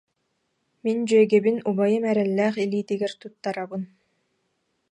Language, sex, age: Yakut, female, 19-29